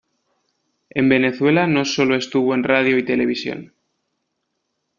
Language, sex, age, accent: Spanish, male, 30-39, España: Norte peninsular (Asturias, Castilla y León, Cantabria, País Vasco, Navarra, Aragón, La Rioja, Guadalajara, Cuenca)